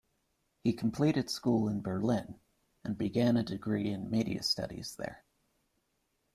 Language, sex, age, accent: English, male, 19-29, United States English